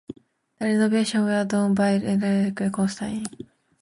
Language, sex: English, female